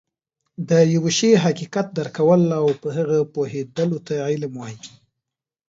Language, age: Pashto, 19-29